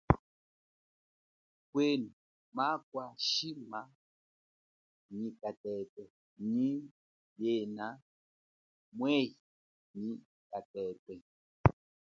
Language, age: Chokwe, 40-49